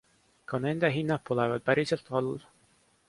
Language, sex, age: Estonian, male, 19-29